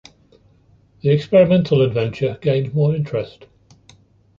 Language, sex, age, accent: English, male, 60-69, England English